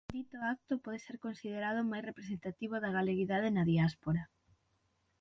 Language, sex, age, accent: Galician, female, 19-29, Atlántico (seseo e gheada)